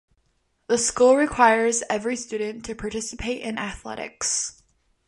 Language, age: English, 19-29